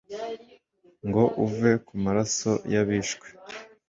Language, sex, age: Kinyarwanda, female, 19-29